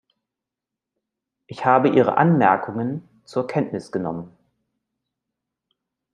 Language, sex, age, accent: German, male, 40-49, Deutschland Deutsch